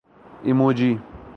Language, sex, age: Urdu, male, 19-29